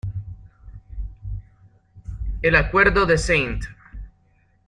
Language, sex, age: Spanish, male, 19-29